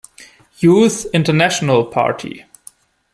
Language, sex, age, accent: German, male, 19-29, Deutschland Deutsch